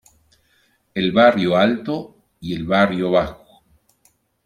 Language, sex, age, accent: Spanish, male, 50-59, Rioplatense: Argentina, Uruguay, este de Bolivia, Paraguay